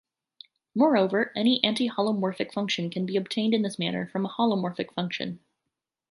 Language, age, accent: English, 30-39, United States English